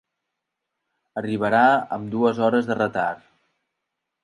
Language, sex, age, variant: Catalan, male, 19-29, Central